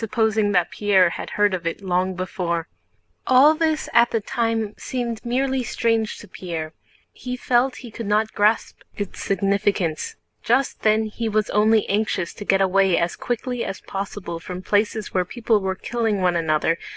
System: none